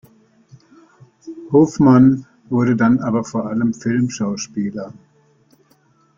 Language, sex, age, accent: German, male, 60-69, Deutschland Deutsch